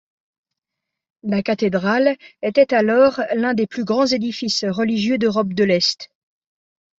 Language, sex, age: French, female, 50-59